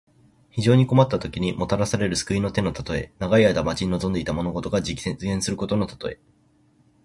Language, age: Japanese, 19-29